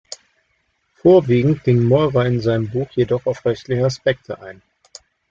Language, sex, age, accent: German, male, 40-49, Deutschland Deutsch